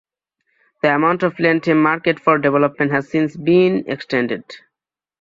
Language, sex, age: English, male, under 19